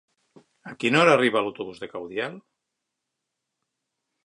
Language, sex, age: Catalan, male, 50-59